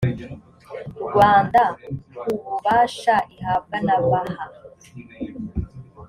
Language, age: Kinyarwanda, 19-29